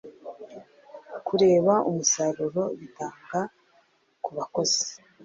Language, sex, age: Kinyarwanda, female, 30-39